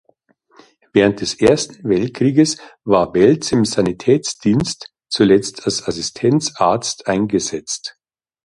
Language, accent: German, Deutschland Deutsch